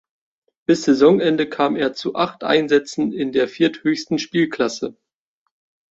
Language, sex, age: German, male, 30-39